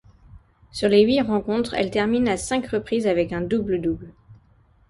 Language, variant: French, Français de métropole